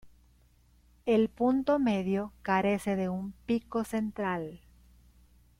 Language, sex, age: Spanish, female, 40-49